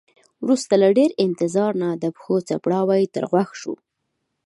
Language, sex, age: Pashto, female, 19-29